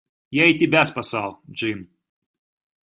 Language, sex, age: Russian, male, 30-39